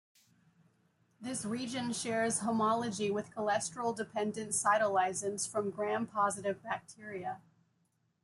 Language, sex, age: English, female, 19-29